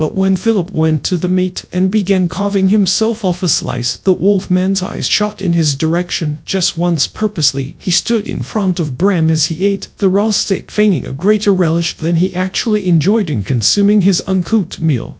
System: TTS, GradTTS